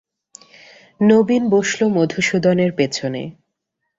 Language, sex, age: Bengali, female, 19-29